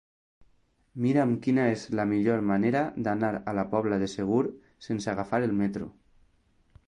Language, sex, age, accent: Catalan, male, 40-49, valencià